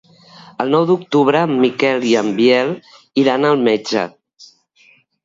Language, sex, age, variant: Catalan, female, 50-59, Septentrional